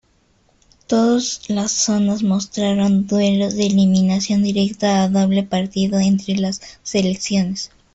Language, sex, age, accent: Spanish, female, under 19, Andino-Pacífico: Colombia, Perú, Ecuador, oeste de Bolivia y Venezuela andina